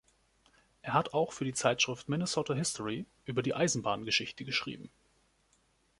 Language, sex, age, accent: German, male, 30-39, Deutschland Deutsch